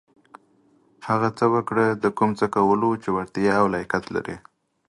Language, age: Pashto, 19-29